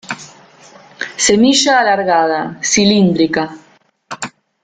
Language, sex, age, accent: Spanish, female, 19-29, Rioplatense: Argentina, Uruguay, este de Bolivia, Paraguay